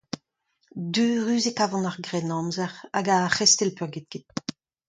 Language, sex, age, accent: Breton, female, 40-49, Kerneveg